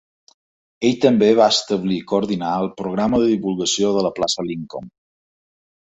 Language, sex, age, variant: Catalan, male, 40-49, Balear